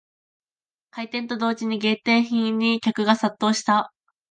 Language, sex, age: Japanese, female, under 19